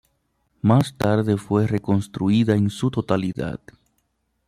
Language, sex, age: Spanish, male, 30-39